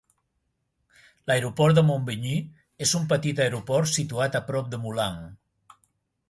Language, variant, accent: Catalan, Central, central